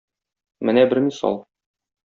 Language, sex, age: Tatar, male, 30-39